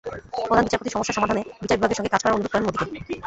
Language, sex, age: Bengali, female, 30-39